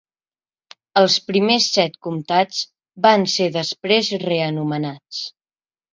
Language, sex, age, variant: Catalan, male, under 19, Central